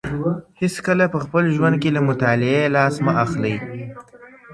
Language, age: Pashto, under 19